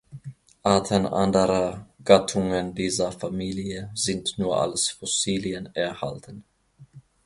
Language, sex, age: German, male, 30-39